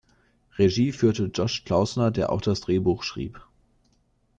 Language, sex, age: German, male, 19-29